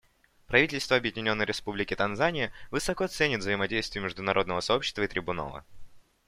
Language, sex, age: Russian, male, under 19